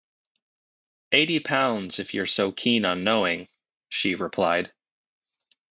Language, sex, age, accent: English, male, 30-39, United States English